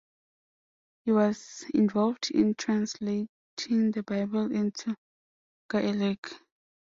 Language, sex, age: English, female, 19-29